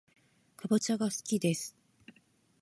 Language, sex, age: Japanese, female, 30-39